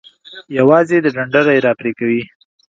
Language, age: Pashto, 19-29